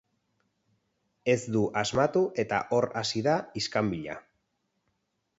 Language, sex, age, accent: Basque, male, 40-49, Erdialdekoa edo Nafarra (Gipuzkoa, Nafarroa)